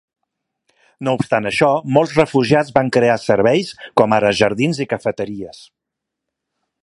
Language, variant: Catalan, Central